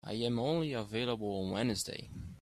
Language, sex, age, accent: English, male, 19-29, England English